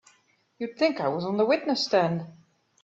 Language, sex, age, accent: English, female, 40-49, England English